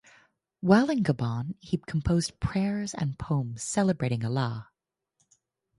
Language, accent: English, United States English